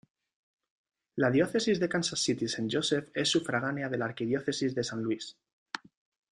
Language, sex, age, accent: Spanish, male, 19-29, España: Centro-Sur peninsular (Madrid, Toledo, Castilla-La Mancha)